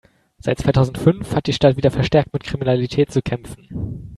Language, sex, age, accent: German, male, 19-29, Deutschland Deutsch